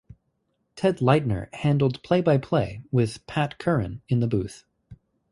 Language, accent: English, United States English